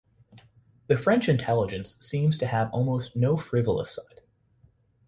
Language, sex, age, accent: English, male, 19-29, United States English